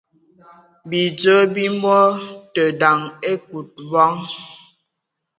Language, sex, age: Ewondo, female, 19-29